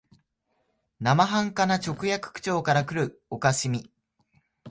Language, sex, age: Japanese, male, 19-29